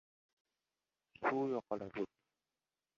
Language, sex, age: Uzbek, male, 19-29